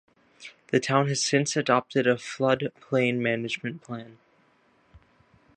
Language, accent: English, United States English